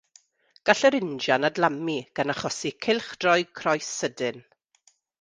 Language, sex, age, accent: Welsh, female, 40-49, Y Deyrnas Unedig Cymraeg